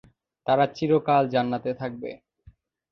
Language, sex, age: Bengali, male, 19-29